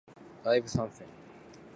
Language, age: Japanese, 30-39